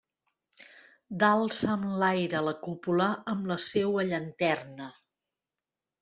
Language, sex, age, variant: Catalan, female, 50-59, Central